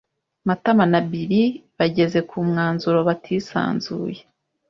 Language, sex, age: Kinyarwanda, female, 19-29